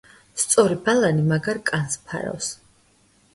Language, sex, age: Georgian, female, 19-29